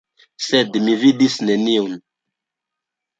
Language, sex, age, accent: Esperanto, male, 19-29, Internacia